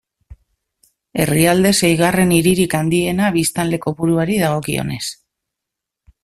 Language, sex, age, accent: Basque, female, 40-49, Mendebalekoa (Araba, Bizkaia, Gipuzkoako mendebaleko herri batzuk)